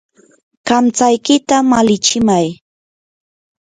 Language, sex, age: Yanahuanca Pasco Quechua, female, 19-29